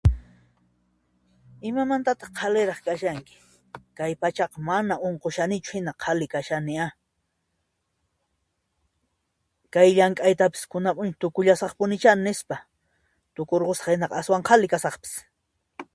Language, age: Puno Quechua, 50-59